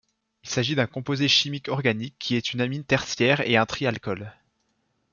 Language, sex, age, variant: French, male, 19-29, Français de métropole